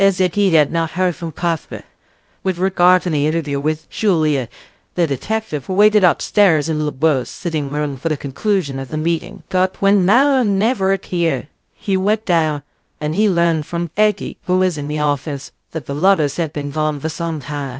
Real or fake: fake